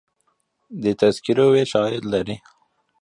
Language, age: Pashto, 30-39